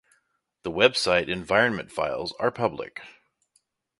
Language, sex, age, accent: English, male, 19-29, United States English